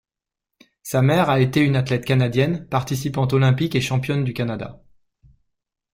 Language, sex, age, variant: French, male, 40-49, Français de métropole